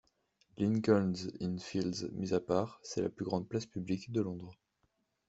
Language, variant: French, Français de métropole